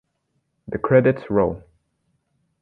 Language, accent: English, United States English